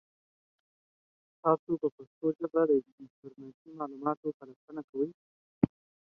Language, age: Pashto, 19-29